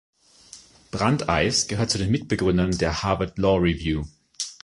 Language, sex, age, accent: German, male, 40-49, Deutschland Deutsch